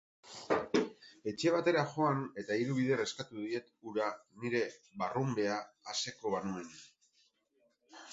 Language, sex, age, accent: Basque, male, 50-59, Erdialdekoa edo Nafarra (Gipuzkoa, Nafarroa)